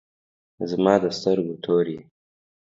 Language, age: Pashto, 30-39